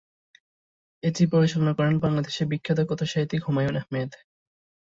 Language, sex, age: Bengali, male, 19-29